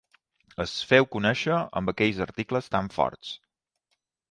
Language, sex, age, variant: Catalan, male, 40-49, Balear